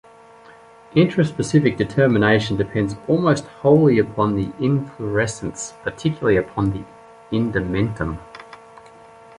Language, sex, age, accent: English, male, 40-49, Australian English